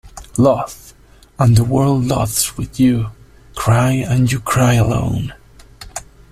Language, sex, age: English, male, 19-29